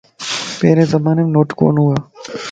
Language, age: Lasi, 19-29